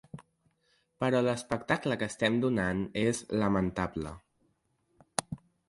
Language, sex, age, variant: Catalan, male, under 19, Central